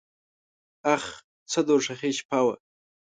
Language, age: Pashto, 19-29